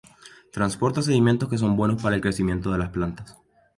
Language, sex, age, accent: Spanish, male, 19-29, España: Islas Canarias